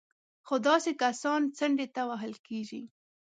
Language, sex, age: Pashto, female, 19-29